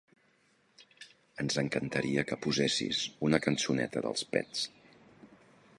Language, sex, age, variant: Catalan, male, 60-69, Central